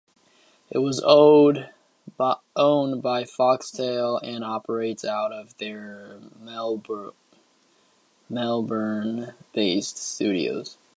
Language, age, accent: English, under 19, United States English